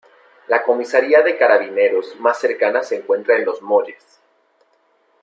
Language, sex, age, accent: Spanish, male, 19-29, México